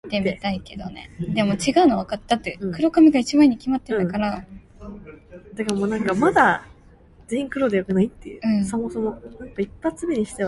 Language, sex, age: Cantonese, female, 19-29